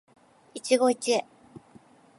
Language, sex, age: Japanese, female, 30-39